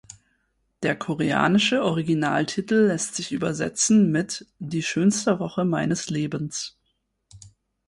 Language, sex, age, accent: German, female, 19-29, Deutschland Deutsch